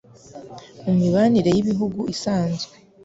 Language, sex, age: Kinyarwanda, female, under 19